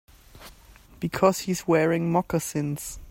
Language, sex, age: English, male, 19-29